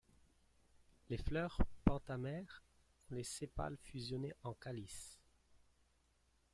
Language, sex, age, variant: French, male, 40-49, Français de métropole